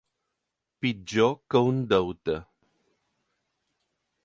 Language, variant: Catalan, Balear